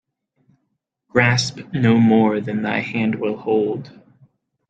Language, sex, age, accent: English, male, 19-29, United States English